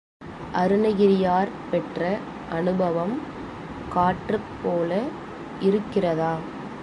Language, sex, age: Tamil, female, 19-29